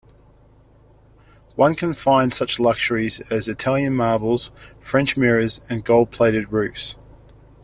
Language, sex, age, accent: English, male, 30-39, Australian English